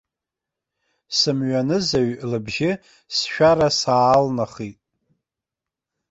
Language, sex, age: Abkhazian, male, 30-39